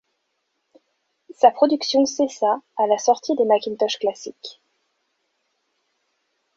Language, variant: French, Français de métropole